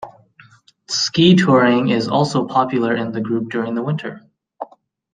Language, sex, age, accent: English, male, 30-39, United States English